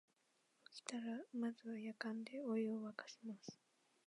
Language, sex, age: Japanese, female, 19-29